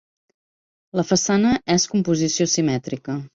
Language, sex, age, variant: Catalan, female, 30-39, Central